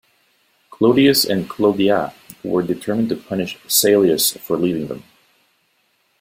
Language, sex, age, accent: English, male, 40-49, Canadian English